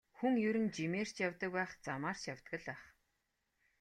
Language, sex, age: Mongolian, female, 30-39